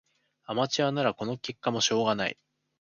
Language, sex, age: Japanese, male, 19-29